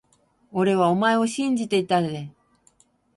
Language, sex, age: Japanese, female, 60-69